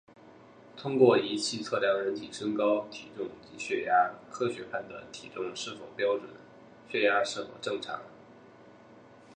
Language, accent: Chinese, 出生地：河北省